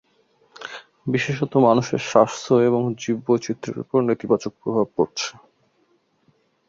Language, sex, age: Bengali, male, 19-29